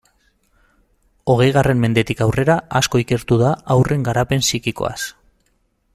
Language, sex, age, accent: Basque, male, 30-39, Mendebalekoa (Araba, Bizkaia, Gipuzkoako mendebaleko herri batzuk)